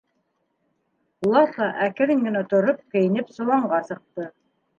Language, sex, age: Bashkir, female, 60-69